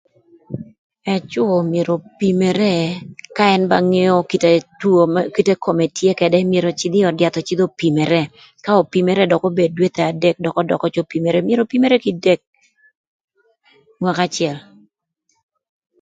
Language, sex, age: Thur, female, 50-59